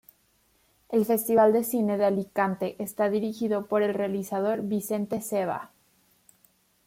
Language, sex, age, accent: Spanish, female, 19-29, México